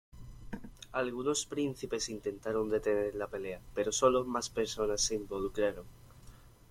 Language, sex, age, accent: Spanish, male, 19-29, España: Sur peninsular (Andalucia, Extremadura, Murcia)